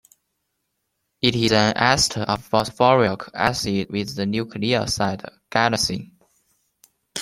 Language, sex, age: English, male, 19-29